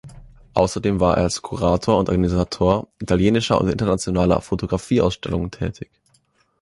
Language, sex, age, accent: German, male, 19-29, Deutschland Deutsch